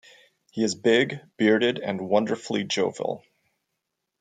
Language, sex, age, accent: English, male, 40-49, United States English